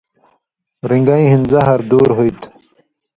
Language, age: Indus Kohistani, 30-39